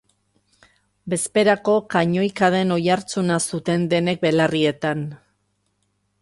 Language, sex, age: Basque, female, 50-59